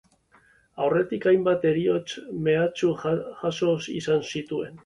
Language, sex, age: Basque, male, 30-39